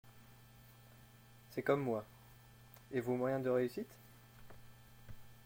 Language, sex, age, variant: French, male, 19-29, Français de métropole